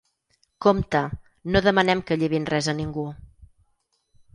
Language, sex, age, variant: Catalan, female, 50-59, Central